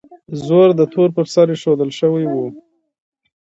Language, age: Pashto, 30-39